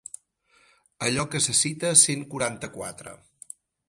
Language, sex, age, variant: Catalan, male, 40-49, Central